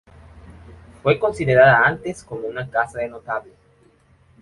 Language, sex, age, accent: Spanish, male, 19-29, Caribe: Cuba, Venezuela, Puerto Rico, República Dominicana, Panamá, Colombia caribeña, México caribeño, Costa del golfo de México